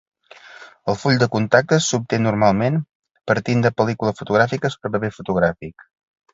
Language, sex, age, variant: Catalan, male, 50-59, Central